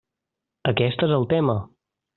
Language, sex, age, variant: Catalan, male, 19-29, Balear